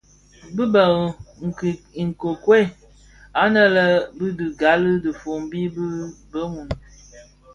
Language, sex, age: Bafia, female, 30-39